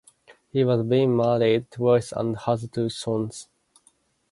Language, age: English, 19-29